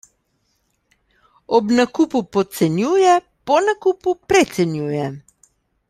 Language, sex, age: Slovenian, female, 60-69